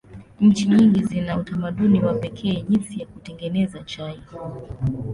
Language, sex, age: Swahili, female, 19-29